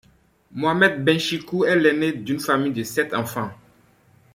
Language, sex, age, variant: French, male, 30-39, Français d'Afrique subsaharienne et des îles africaines